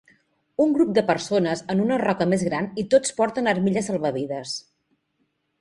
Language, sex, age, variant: Catalan, female, 40-49, Central